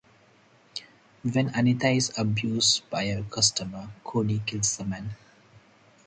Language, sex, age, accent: English, male, 30-39, India and South Asia (India, Pakistan, Sri Lanka); Singaporean English